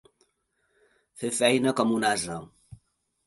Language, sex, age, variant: Catalan, male, 50-59, Central